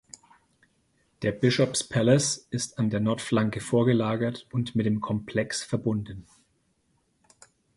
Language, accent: German, Deutschland Deutsch